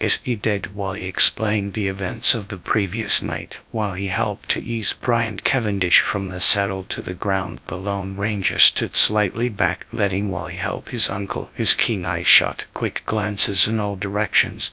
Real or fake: fake